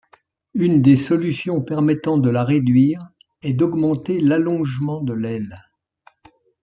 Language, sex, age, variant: French, male, 70-79, Français de métropole